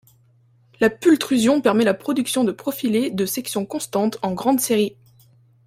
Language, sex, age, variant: French, female, 19-29, Français de métropole